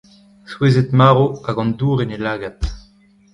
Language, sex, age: Breton, male, 19-29